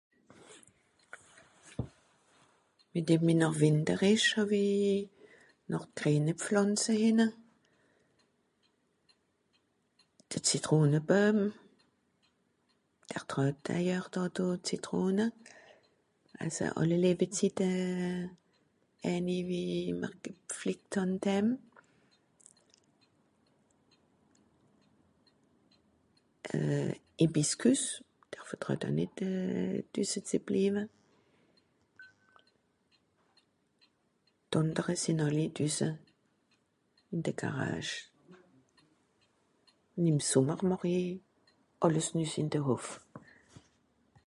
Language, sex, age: Swiss German, female, 70-79